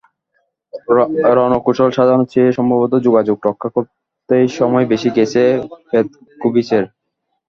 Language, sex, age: Bengali, male, 19-29